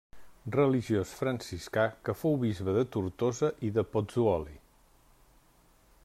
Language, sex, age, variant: Catalan, male, 50-59, Central